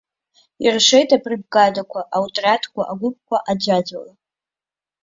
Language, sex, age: Abkhazian, female, under 19